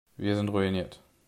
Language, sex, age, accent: German, male, 30-39, Deutschland Deutsch